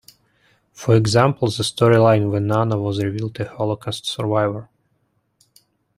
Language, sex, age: English, male, 19-29